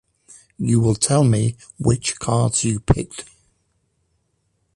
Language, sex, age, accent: English, male, 60-69, England English